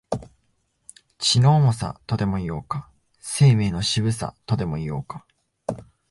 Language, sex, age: Japanese, male, 19-29